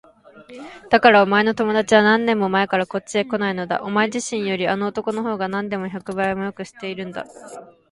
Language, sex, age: Japanese, female, 19-29